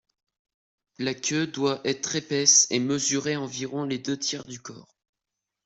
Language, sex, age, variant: French, male, under 19, Français de métropole